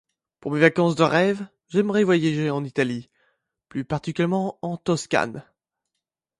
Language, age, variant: French, 19-29, Français de métropole